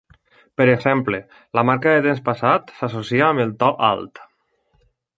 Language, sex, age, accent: Catalan, male, 19-29, valencià